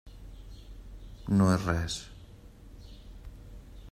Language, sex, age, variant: Catalan, male, 50-59, Central